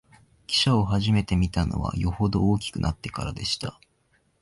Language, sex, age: Japanese, male, 19-29